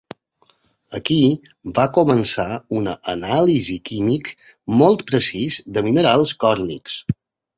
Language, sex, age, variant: Catalan, male, 40-49, Balear